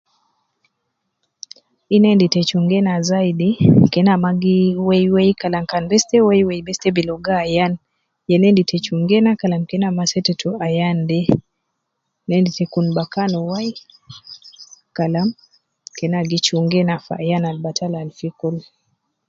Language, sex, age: Nubi, female, 30-39